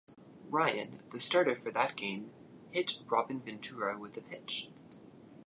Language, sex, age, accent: English, male, 19-29, United States English